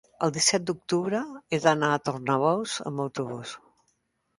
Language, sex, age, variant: Catalan, female, 70-79, Central